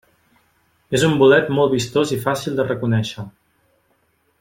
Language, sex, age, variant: Catalan, male, 30-39, Central